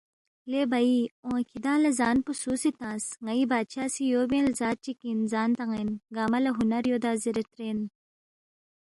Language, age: Balti, 19-29